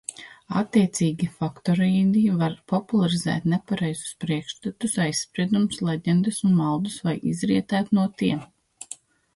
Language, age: Latvian, 30-39